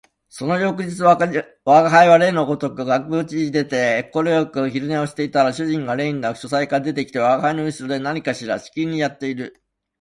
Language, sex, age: Japanese, male, 60-69